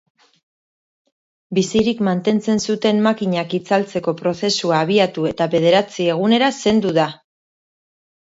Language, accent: Basque, Mendebalekoa (Araba, Bizkaia, Gipuzkoako mendebaleko herri batzuk)